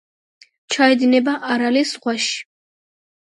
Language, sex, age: Georgian, female, under 19